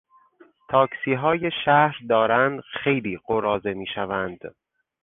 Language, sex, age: Persian, male, 30-39